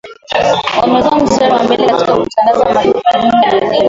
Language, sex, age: Swahili, female, 19-29